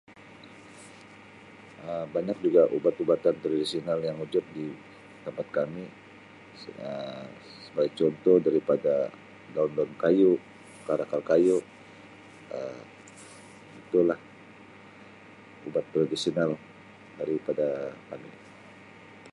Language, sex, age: Sabah Malay, male, 40-49